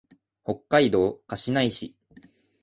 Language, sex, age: Japanese, male, 19-29